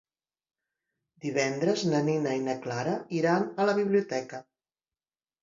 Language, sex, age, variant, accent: Catalan, female, 50-59, Central, central